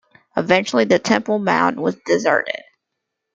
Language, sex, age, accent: English, female, 19-29, United States English